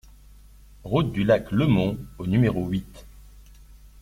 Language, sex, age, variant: French, male, 30-39, Français de métropole